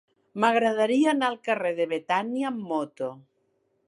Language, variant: Catalan, Nord-Occidental